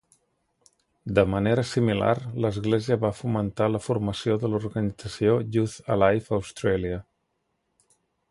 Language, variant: Catalan, Central